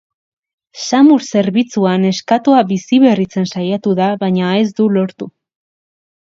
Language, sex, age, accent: Basque, female, 19-29, Erdialdekoa edo Nafarra (Gipuzkoa, Nafarroa)